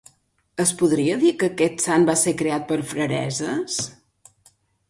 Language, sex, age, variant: Catalan, female, 40-49, Septentrional